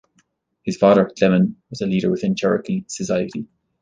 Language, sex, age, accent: English, male, 30-39, Irish English